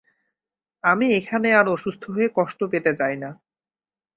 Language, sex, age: Bengali, male, 19-29